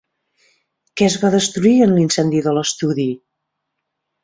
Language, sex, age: Catalan, female, 40-49